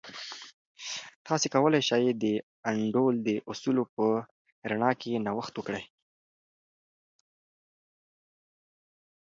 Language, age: Pashto, 19-29